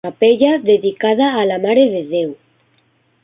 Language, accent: Catalan, valencià